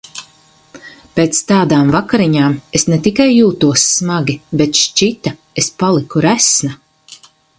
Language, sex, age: Latvian, female, 50-59